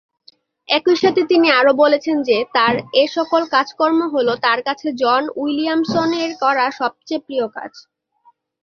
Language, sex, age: Bengali, female, 19-29